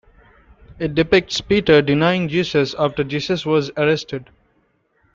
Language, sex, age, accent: English, male, 19-29, India and South Asia (India, Pakistan, Sri Lanka)